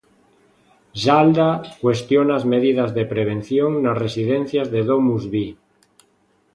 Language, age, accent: Galician, 40-49, Normativo (estándar)